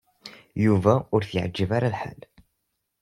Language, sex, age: Kabyle, male, under 19